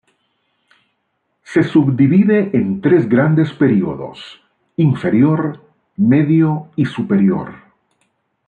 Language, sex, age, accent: Spanish, male, 50-59, América central